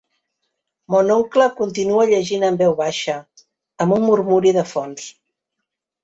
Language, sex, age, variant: Catalan, female, 50-59, Central